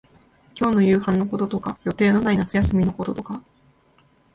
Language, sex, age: Japanese, female, 19-29